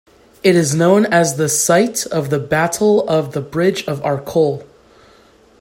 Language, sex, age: English, male, 19-29